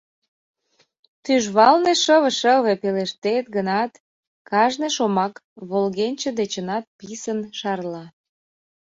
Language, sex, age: Mari, female, 30-39